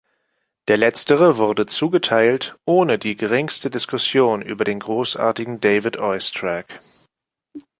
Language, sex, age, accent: German, male, 19-29, Deutschland Deutsch